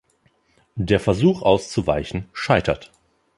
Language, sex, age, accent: German, male, 30-39, Deutschland Deutsch